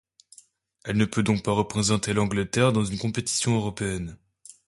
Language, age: French, 19-29